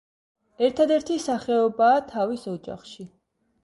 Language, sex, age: Georgian, female, 30-39